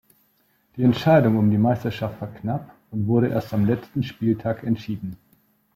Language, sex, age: German, male, 50-59